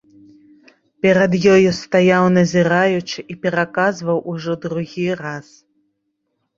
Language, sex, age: Belarusian, female, 30-39